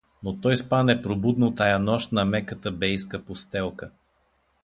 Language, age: Bulgarian, 60-69